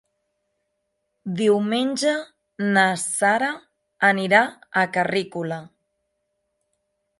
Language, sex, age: Catalan, female, 30-39